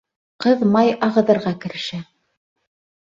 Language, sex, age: Bashkir, female, 30-39